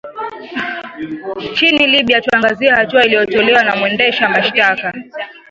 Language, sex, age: Swahili, female, 19-29